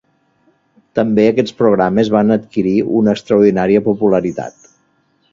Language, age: Catalan, 40-49